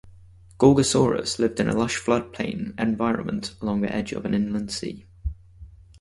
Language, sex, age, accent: English, male, 19-29, England English